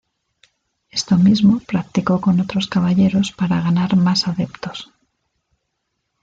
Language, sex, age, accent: Spanish, female, 40-49, España: Norte peninsular (Asturias, Castilla y León, Cantabria, País Vasco, Navarra, Aragón, La Rioja, Guadalajara, Cuenca)